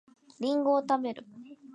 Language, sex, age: Japanese, female, 19-29